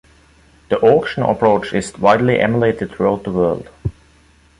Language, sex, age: English, male, 30-39